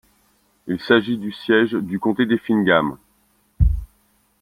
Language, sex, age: French, male, 50-59